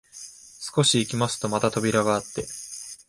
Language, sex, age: Japanese, male, 19-29